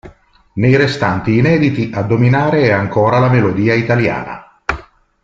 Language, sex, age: Italian, male, 50-59